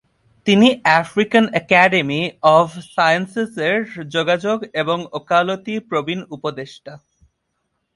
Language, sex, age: Bengali, male, 19-29